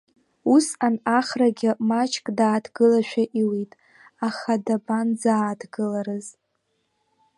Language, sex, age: Abkhazian, female, under 19